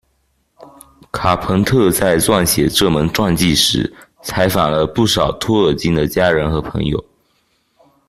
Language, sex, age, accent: Chinese, male, under 19, 出生地：福建省